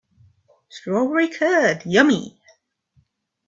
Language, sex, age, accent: English, female, 19-29, Welsh English